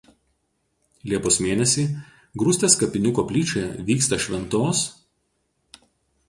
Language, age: Lithuanian, 40-49